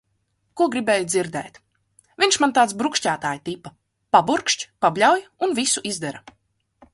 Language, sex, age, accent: Latvian, female, 19-29, Riga